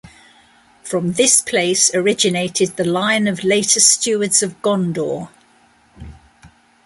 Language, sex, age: English, female, 60-69